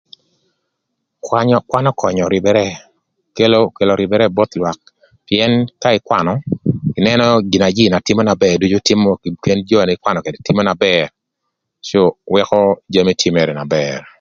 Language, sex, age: Thur, male, 60-69